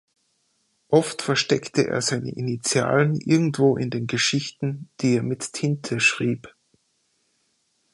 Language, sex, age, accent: German, male, 30-39, Österreichisches Deutsch